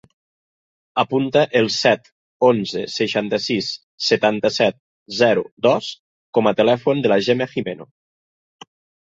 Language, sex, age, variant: Catalan, male, 50-59, Nord-Occidental